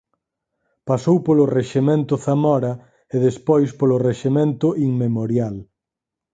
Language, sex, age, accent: Galician, male, 30-39, Normativo (estándar)